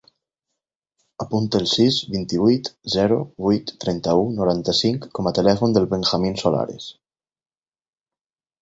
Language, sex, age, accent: Catalan, male, 19-29, valencià